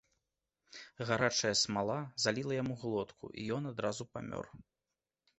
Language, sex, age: Belarusian, male, 30-39